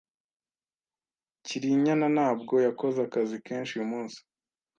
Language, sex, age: Kinyarwanda, male, 19-29